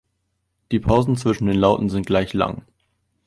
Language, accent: German, Deutschland Deutsch